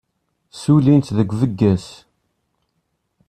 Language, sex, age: Kabyle, male, 19-29